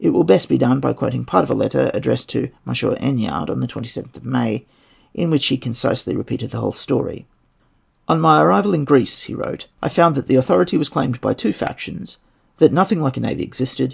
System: none